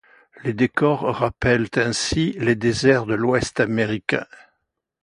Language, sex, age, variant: French, male, 80-89, Français de métropole